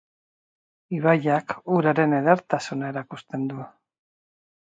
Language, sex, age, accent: Basque, female, 40-49, Mendebalekoa (Araba, Bizkaia, Gipuzkoako mendebaleko herri batzuk)